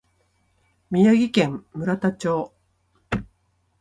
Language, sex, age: Japanese, female, 60-69